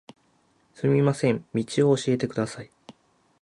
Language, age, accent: Japanese, 30-39, 標準